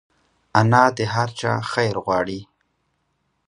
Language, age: Pashto, 30-39